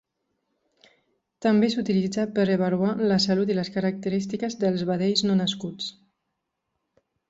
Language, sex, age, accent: Catalan, female, 19-29, aprenent (recent, des d'altres llengües)